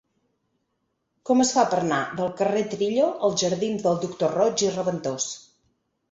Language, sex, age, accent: Catalan, female, 30-39, Garrotxi